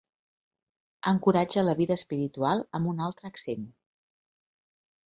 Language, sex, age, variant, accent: Catalan, female, 40-49, Central, central